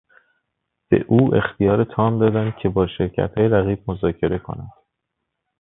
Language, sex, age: Persian, male, 19-29